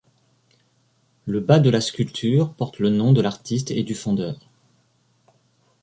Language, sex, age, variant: French, male, 40-49, Français de métropole